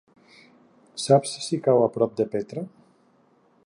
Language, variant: Catalan, Nord-Occidental